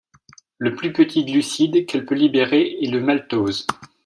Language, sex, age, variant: French, male, 40-49, Français de métropole